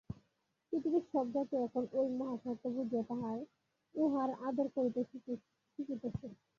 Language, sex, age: Bengali, female, 19-29